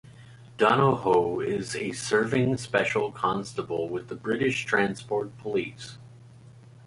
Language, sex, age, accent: English, male, 40-49, United States English